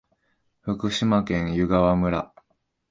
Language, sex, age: Japanese, male, 19-29